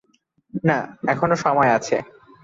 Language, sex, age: Bengali, male, 19-29